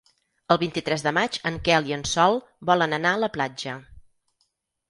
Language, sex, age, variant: Catalan, female, 50-59, Central